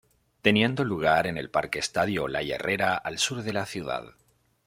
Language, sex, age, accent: Spanish, male, 30-39, España: Norte peninsular (Asturias, Castilla y León, Cantabria, País Vasco, Navarra, Aragón, La Rioja, Guadalajara, Cuenca)